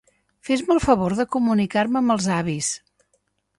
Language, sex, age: Catalan, female, 50-59